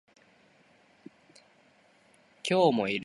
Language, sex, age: Japanese, female, 19-29